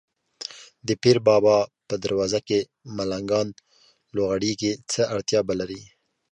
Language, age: Pashto, 19-29